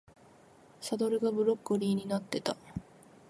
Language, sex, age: Japanese, female, 19-29